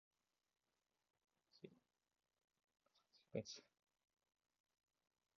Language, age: Japanese, 19-29